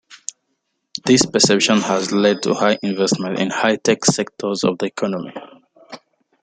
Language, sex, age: English, male, 19-29